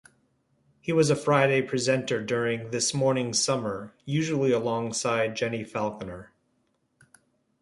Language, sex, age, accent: English, male, 30-39, United States English